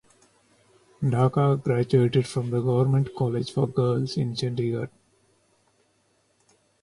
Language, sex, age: English, male, 40-49